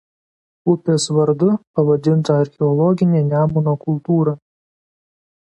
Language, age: Lithuanian, 19-29